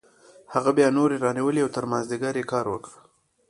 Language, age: Pashto, 19-29